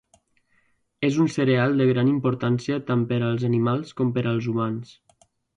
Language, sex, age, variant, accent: Catalan, male, 19-29, Valencià central, valencià